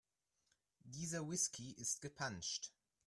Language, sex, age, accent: German, male, under 19, Deutschland Deutsch